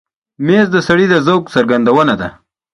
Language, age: Pashto, 19-29